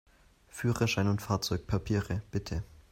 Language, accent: German, Deutschland Deutsch